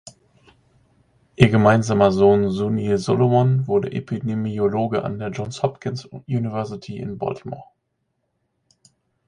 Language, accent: German, Deutschland Deutsch